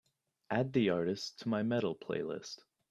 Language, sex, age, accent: English, male, under 19, United States English